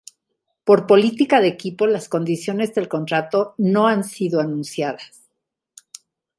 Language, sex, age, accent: Spanish, female, 60-69, México